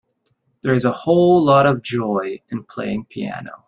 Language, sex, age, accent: English, male, 19-29, United States English